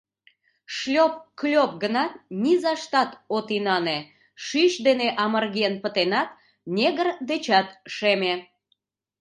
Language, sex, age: Mari, female, 40-49